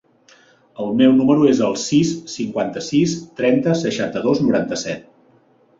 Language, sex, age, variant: Catalan, male, 40-49, Central